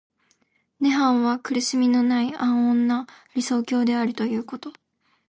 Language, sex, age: Japanese, female, under 19